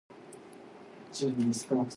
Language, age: Cantonese, 19-29